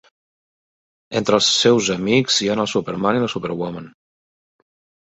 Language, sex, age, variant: Catalan, male, 40-49, Central